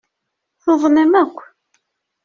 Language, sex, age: Kabyle, female, 30-39